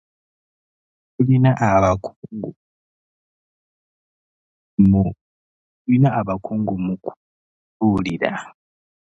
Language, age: Ganda, 19-29